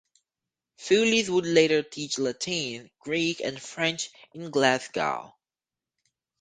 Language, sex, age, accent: English, female, 19-29, United States English